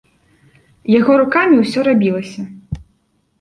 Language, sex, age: Belarusian, female, 19-29